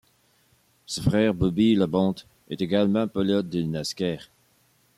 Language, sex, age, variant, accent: French, male, 40-49, Français d'Amérique du Nord, Français du Canada